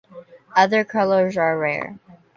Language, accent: English, United States English